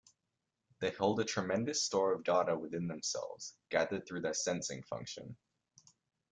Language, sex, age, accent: English, male, under 19, Australian English